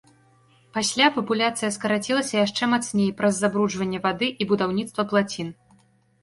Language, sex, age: Belarusian, female, 19-29